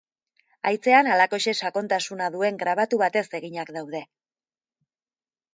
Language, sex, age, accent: Basque, female, 30-39, Erdialdekoa edo Nafarra (Gipuzkoa, Nafarroa)